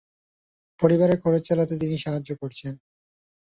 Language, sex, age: Bengali, male, 19-29